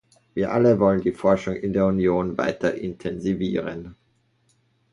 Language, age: German, 30-39